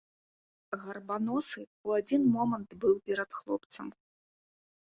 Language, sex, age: Belarusian, female, 30-39